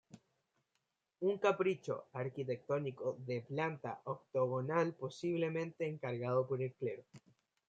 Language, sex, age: Spanish, male, 19-29